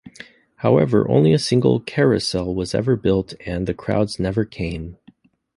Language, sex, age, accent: English, male, 30-39, United States English